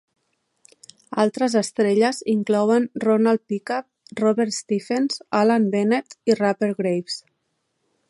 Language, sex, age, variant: Catalan, female, 40-49, Central